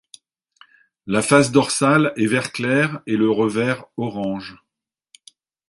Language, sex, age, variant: French, male, 50-59, Français de métropole